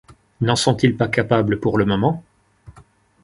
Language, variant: French, Français de métropole